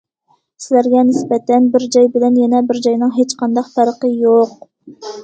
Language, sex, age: Uyghur, female, 19-29